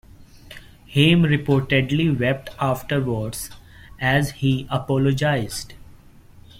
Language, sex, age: English, male, 19-29